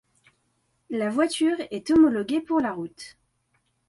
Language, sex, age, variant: French, female, 19-29, Français de métropole